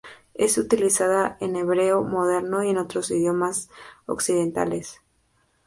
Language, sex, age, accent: Spanish, female, 19-29, México